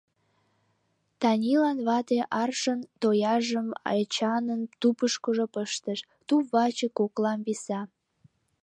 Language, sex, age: Mari, female, under 19